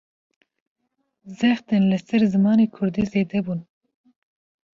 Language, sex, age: Kurdish, female, 19-29